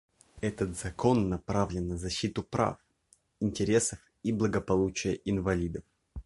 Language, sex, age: Russian, male, under 19